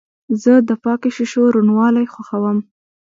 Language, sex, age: Pashto, female, 19-29